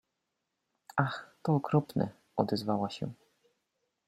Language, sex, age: Polish, male, 30-39